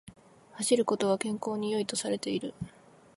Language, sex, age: Japanese, female, 19-29